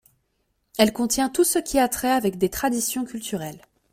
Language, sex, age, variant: French, female, 19-29, Français de métropole